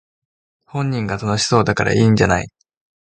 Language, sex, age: Japanese, male, 19-29